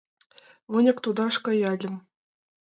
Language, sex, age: Mari, female, 19-29